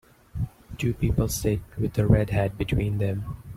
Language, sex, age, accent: English, male, 19-29, India and South Asia (India, Pakistan, Sri Lanka)